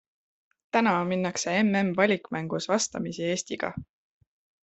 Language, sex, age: Estonian, female, 19-29